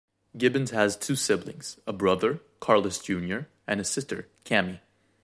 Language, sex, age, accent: English, male, 19-29, United States English